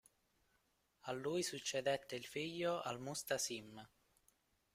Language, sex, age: Italian, male, 19-29